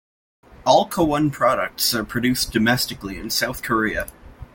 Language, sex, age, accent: English, male, under 19, Canadian English